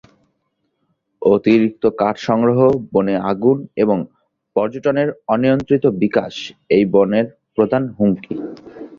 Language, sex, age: Bengali, male, under 19